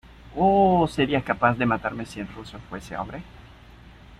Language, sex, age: Spanish, male, 30-39